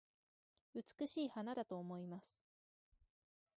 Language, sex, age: Japanese, female, 19-29